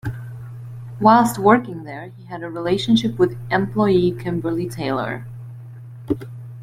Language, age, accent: English, 19-29, United States English